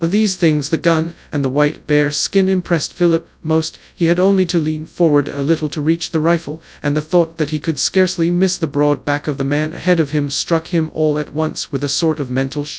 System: TTS, FastPitch